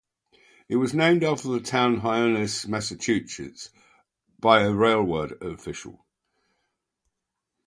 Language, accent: English, England English